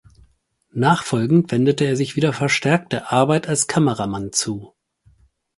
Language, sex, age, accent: German, male, 30-39, Deutschland Deutsch